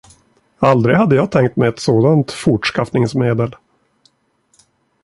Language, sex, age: Swedish, male, 40-49